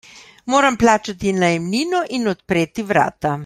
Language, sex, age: Slovenian, female, 60-69